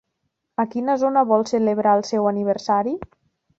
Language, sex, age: Catalan, female, 30-39